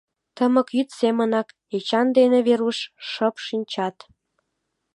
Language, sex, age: Mari, female, 19-29